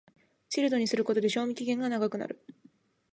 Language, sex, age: Japanese, female, 19-29